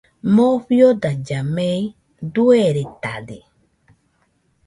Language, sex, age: Nüpode Huitoto, female, 40-49